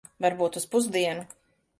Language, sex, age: Latvian, female, 40-49